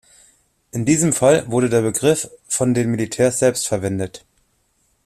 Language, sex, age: German, male, 30-39